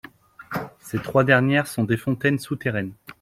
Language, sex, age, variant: French, male, 30-39, Français de métropole